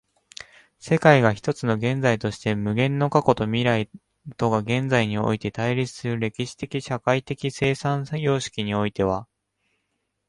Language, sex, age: Japanese, male, under 19